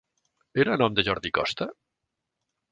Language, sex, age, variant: Catalan, male, 50-59, Central